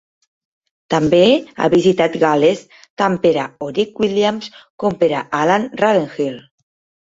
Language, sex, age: Catalan, female, 40-49